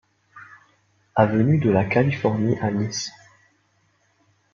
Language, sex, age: French, male, 19-29